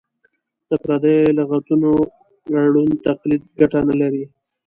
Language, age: Pashto, 19-29